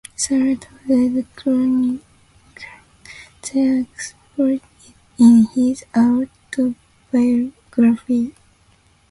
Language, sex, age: English, female, 19-29